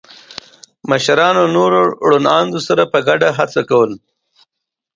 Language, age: Pashto, 40-49